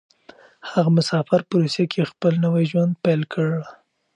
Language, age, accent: Pashto, 19-29, پکتیا ولایت، احمدزی